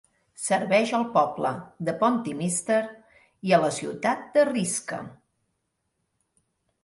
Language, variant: Catalan, Central